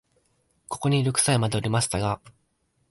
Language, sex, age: Japanese, male, 19-29